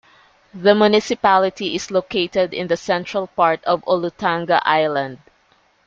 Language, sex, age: English, female, 50-59